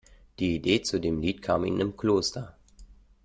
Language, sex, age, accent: German, male, 30-39, Deutschland Deutsch